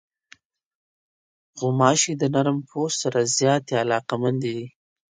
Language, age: Pashto, 19-29